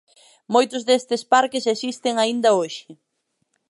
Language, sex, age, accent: Galician, female, 19-29, Atlántico (seseo e gheada)